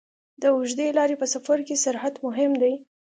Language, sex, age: Pashto, female, 19-29